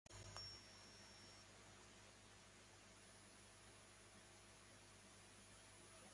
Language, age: Persian, 40-49